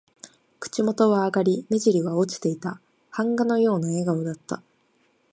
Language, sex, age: Japanese, female, 19-29